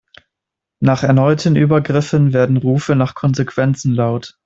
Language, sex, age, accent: German, male, 30-39, Deutschland Deutsch